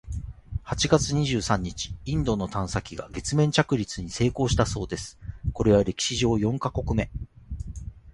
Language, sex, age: Japanese, male, 40-49